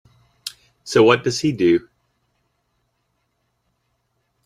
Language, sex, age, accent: English, male, 40-49, United States English